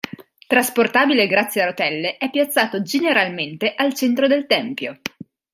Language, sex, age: Italian, female, 30-39